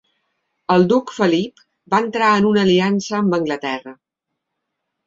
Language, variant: Catalan, Balear